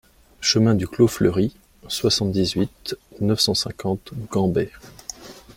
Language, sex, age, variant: French, male, 30-39, Français de métropole